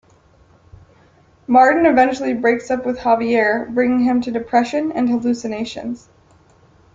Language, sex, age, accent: English, female, under 19, United States English